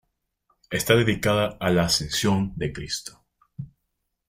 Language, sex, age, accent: Spanish, male, 19-29, Andino-Pacífico: Colombia, Perú, Ecuador, oeste de Bolivia y Venezuela andina